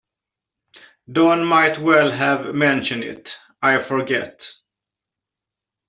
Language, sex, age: English, male, 40-49